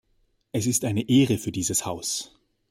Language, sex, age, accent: German, male, 19-29, Deutschland Deutsch